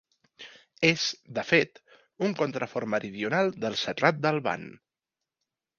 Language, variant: Catalan, Central